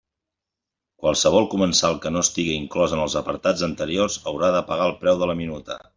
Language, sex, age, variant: Catalan, male, 40-49, Central